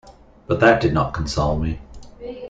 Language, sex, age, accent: English, male, 40-49, Australian English